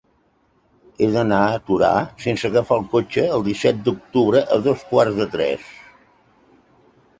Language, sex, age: Catalan, male, 70-79